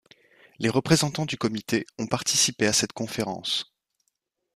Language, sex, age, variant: French, male, 19-29, Français de métropole